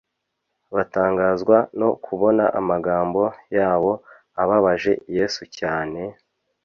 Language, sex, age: Kinyarwanda, male, 30-39